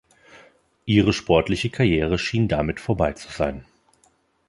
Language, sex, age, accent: German, male, 30-39, Deutschland Deutsch